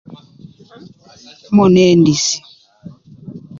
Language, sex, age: Nubi, female, 60-69